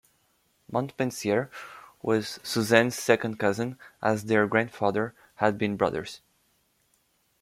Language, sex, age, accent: English, male, 19-29, United States English